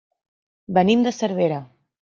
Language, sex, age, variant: Catalan, female, 19-29, Central